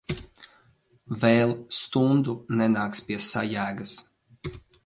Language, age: Latvian, 40-49